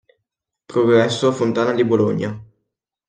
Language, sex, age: Italian, male, under 19